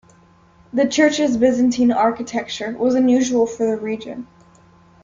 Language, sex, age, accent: English, female, under 19, United States English